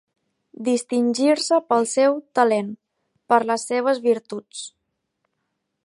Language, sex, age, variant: Catalan, female, 19-29, Balear